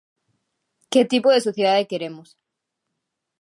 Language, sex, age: Galician, female, 19-29